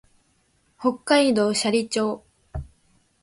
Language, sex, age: Japanese, female, under 19